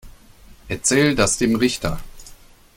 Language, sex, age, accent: German, male, 40-49, Deutschland Deutsch